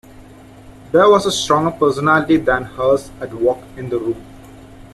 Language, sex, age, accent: English, male, 19-29, India and South Asia (India, Pakistan, Sri Lanka)